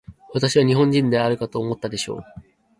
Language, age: Japanese, 19-29